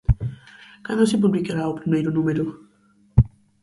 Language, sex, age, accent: Galician, female, under 19, Normativo (estándar)